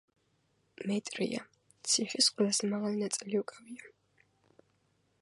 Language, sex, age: Georgian, female, 19-29